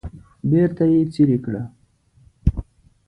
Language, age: Pashto, 30-39